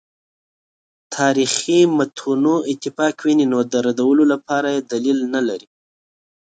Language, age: Pashto, 30-39